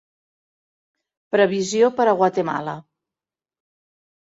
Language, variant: Catalan, Central